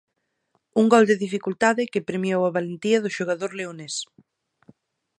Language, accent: Galician, Central (gheada); Normativo (estándar)